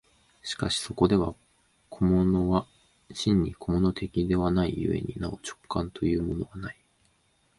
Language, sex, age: Japanese, male, 19-29